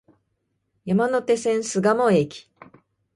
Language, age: Japanese, 40-49